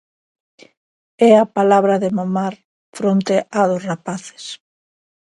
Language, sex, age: Galician, female, 50-59